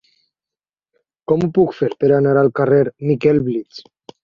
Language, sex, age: Catalan, male, 19-29